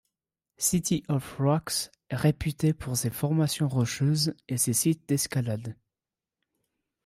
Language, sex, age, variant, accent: French, male, 19-29, Français d'Europe, Français de Suisse